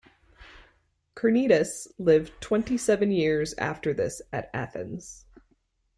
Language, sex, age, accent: English, female, 30-39, United States English